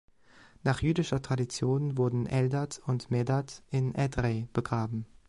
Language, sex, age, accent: German, male, 19-29, Deutschland Deutsch